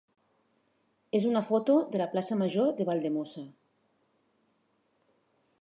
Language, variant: Catalan, Nord-Occidental